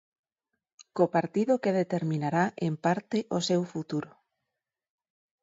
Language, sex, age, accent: Galician, female, 40-49, Normativo (estándar)